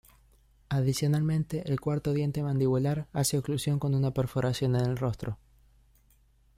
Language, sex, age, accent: Spanish, male, under 19, Rioplatense: Argentina, Uruguay, este de Bolivia, Paraguay